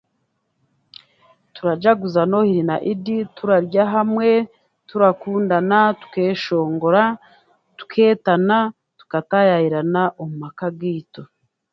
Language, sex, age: Chiga, female, 40-49